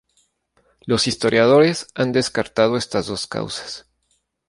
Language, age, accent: Spanish, 30-39, México